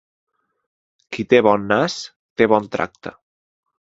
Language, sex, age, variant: Catalan, male, 19-29, Balear